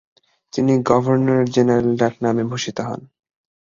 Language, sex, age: Bengali, male, under 19